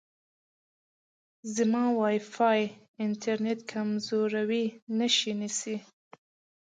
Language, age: Pashto, 19-29